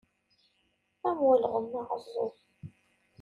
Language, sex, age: Kabyle, female, 19-29